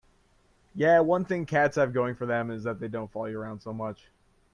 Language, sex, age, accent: English, male, 19-29, United States English